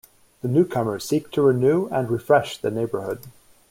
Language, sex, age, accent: English, male, 30-39, United States English